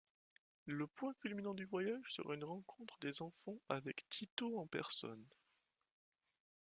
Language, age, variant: French, 19-29, Français de métropole